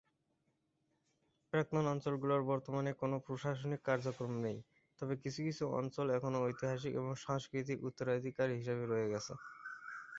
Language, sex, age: Bengali, male, 19-29